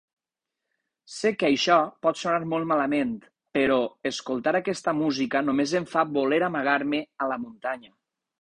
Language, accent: Catalan, valencià